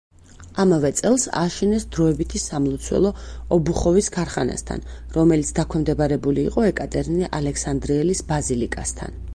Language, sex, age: Georgian, female, 40-49